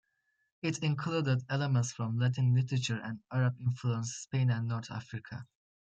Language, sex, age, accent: English, male, under 19, United States English